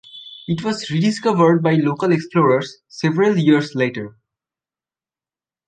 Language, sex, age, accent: English, male, 19-29, India and South Asia (India, Pakistan, Sri Lanka)